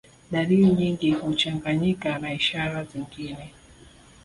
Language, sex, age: Swahili, female, 30-39